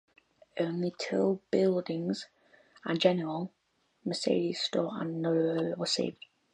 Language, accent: English, Australian English